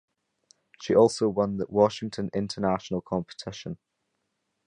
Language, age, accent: English, under 19, Scottish English